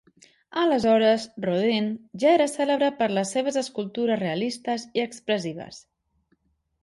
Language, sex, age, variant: Catalan, female, 30-39, Central